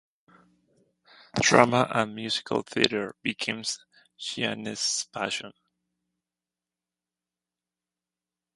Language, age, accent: English, 40-49, United States English